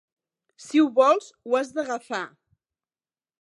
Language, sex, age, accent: Catalan, female, 60-69, occidental